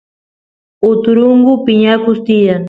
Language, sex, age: Santiago del Estero Quichua, female, 19-29